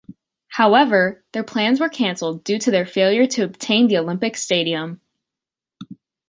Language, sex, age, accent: English, female, under 19, United States English